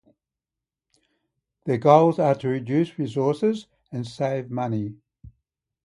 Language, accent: English, Australian English